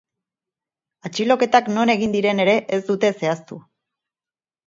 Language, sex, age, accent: Basque, female, 40-49, Erdialdekoa edo Nafarra (Gipuzkoa, Nafarroa)